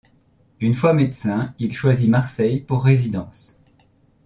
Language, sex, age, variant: French, male, 30-39, Français de métropole